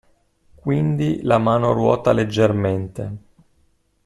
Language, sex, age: Italian, male, 30-39